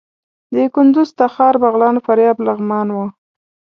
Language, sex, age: Pashto, female, 19-29